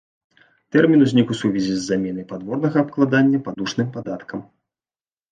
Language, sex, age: Belarusian, male, 30-39